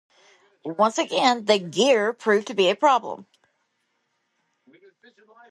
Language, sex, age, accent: English, female, 40-49, United States English